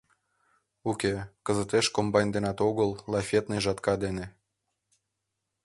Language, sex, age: Mari, male, 19-29